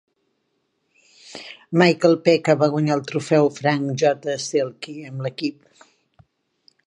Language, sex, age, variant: Catalan, female, 60-69, Central